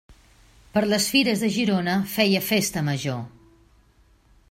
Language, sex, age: Catalan, female, 50-59